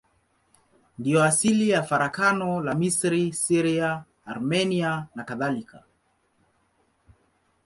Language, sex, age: Swahili, male, 19-29